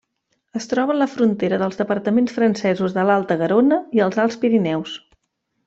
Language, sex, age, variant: Catalan, female, 40-49, Central